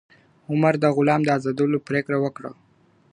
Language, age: Pashto, 19-29